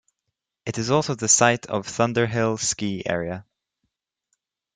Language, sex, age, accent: English, male, under 19, England English